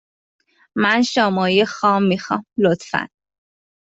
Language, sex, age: Persian, female, 30-39